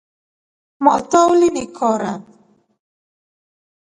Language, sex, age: Rombo, female, 40-49